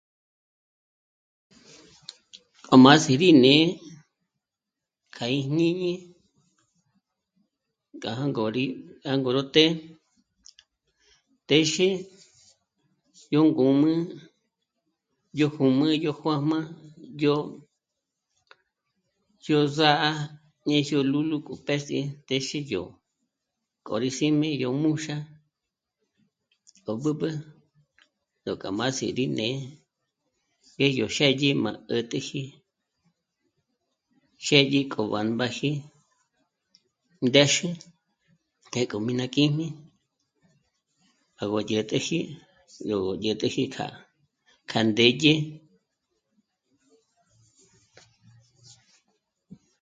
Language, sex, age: Michoacán Mazahua, female, 50-59